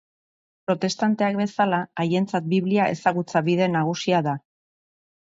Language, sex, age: Basque, female, 40-49